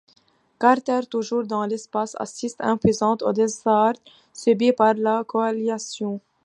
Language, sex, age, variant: French, female, 19-29, Français de métropole